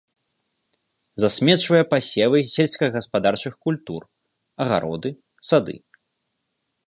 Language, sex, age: Belarusian, male, 19-29